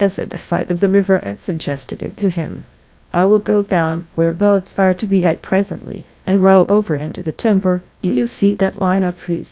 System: TTS, GlowTTS